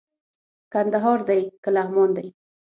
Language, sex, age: Pashto, female, 19-29